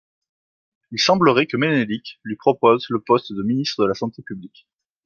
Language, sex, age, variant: French, male, 30-39, Français de métropole